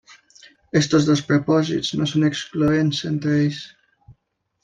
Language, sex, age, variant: Catalan, male, under 19, Nord-Occidental